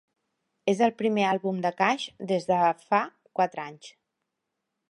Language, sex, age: Catalan, female, 40-49